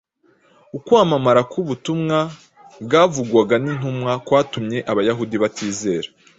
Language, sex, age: Kinyarwanda, male, 19-29